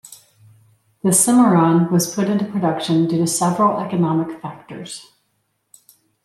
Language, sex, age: English, female, 50-59